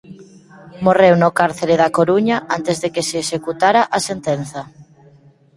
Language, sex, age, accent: Galician, female, 19-29, Normativo (estándar)